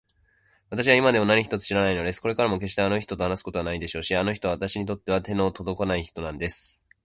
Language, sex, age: Japanese, male, 19-29